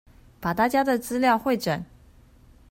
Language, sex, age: Chinese, female, 30-39